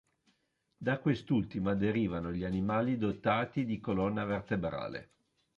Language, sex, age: Italian, female, 60-69